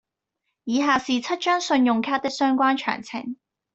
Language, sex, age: Cantonese, female, 19-29